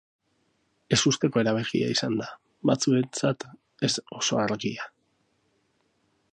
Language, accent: Basque, Mendebalekoa (Araba, Bizkaia, Gipuzkoako mendebaleko herri batzuk)